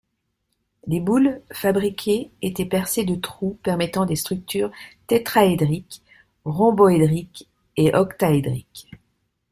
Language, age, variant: French, 50-59, Français de métropole